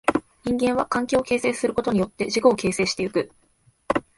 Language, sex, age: Japanese, female, 19-29